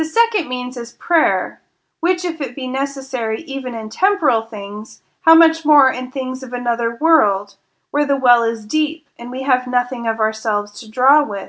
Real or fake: real